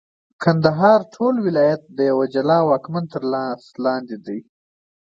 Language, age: Pashto, 19-29